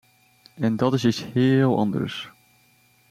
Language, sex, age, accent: Dutch, male, 19-29, Nederlands Nederlands